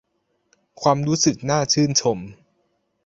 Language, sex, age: Thai, male, 30-39